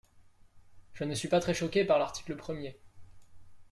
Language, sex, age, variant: French, male, 19-29, Français de métropole